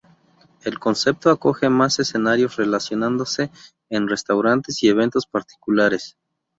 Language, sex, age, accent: Spanish, male, 19-29, México